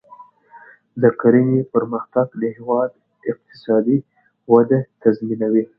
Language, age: Pashto, 19-29